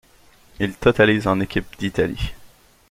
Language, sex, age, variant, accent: French, male, 30-39, Français d'Amérique du Nord, Français du Canada